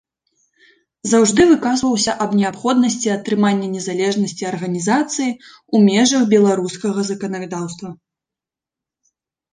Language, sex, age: Belarusian, female, 19-29